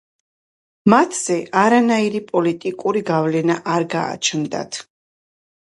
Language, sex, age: Georgian, female, 30-39